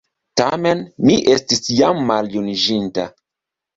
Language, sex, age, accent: Esperanto, male, 30-39, Internacia